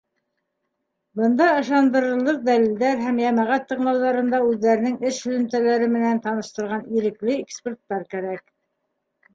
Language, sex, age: Bashkir, female, 60-69